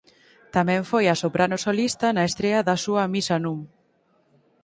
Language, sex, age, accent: Galician, female, 19-29, Oriental (común en zona oriental)